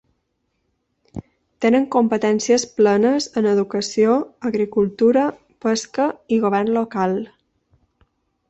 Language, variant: Catalan, Balear